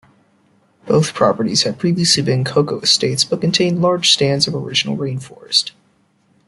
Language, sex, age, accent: English, male, under 19, United States English